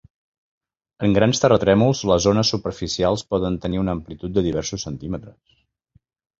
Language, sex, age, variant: Catalan, male, 50-59, Central